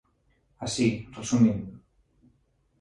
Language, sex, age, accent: Galician, male, 30-39, Normativo (estándar)